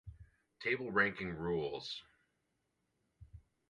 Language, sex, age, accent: English, male, 30-39, United States English